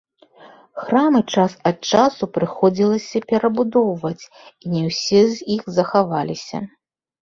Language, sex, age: Belarusian, female, 50-59